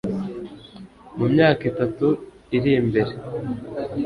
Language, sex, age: Kinyarwanda, male, 19-29